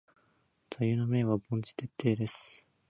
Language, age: Japanese, 19-29